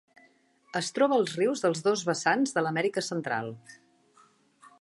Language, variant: Catalan, Central